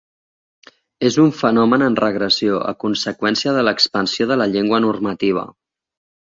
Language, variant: Catalan, Central